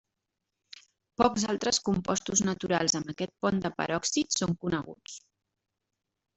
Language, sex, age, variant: Catalan, female, 30-39, Central